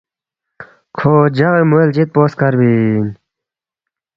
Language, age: Balti, 19-29